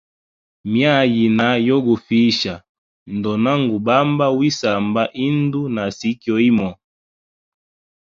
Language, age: Hemba, 19-29